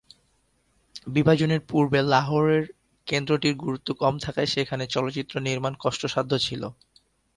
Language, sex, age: Bengali, male, 19-29